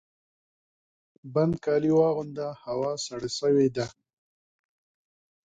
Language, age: Pashto, 40-49